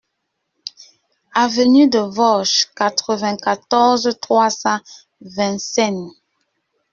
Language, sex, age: French, female, 19-29